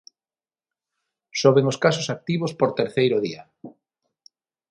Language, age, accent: Galician, 50-59, Atlántico (seseo e gheada); Normativo (estándar)